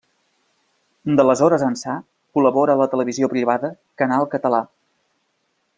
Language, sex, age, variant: Catalan, male, 30-39, Central